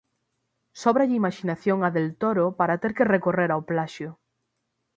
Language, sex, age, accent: Galician, female, 19-29, Atlántico (seseo e gheada); Normativo (estándar)